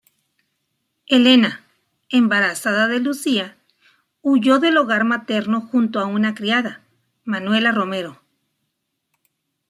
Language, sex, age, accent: Spanish, female, 40-49, México